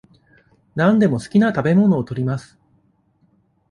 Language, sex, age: Japanese, male, 40-49